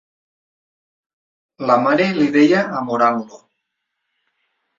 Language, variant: Catalan, Nord-Occidental